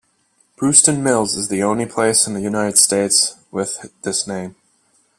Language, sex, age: English, male, 19-29